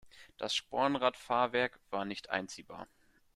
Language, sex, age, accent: German, male, 19-29, Deutschland Deutsch